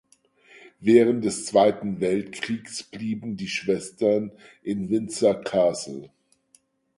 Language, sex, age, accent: German, male, 50-59, Deutschland Deutsch